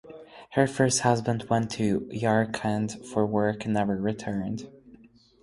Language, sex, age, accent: English, male, 19-29, United States English